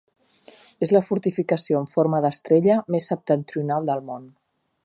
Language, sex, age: Catalan, female, 50-59